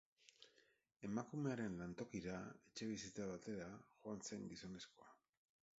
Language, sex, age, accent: Basque, male, 50-59, Erdialdekoa edo Nafarra (Gipuzkoa, Nafarroa)